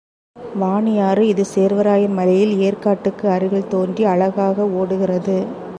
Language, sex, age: Tamil, female, 40-49